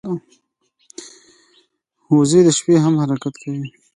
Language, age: Pashto, 19-29